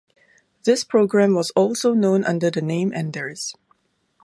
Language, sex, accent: English, female, Singaporean English